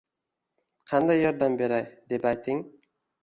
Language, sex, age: Uzbek, male, 19-29